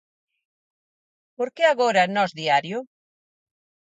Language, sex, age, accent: Galician, female, 40-49, Atlántico (seseo e gheada)